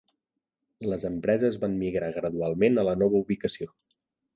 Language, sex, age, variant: Catalan, male, 40-49, Central